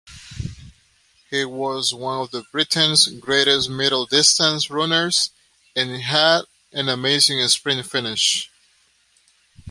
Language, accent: English, United States English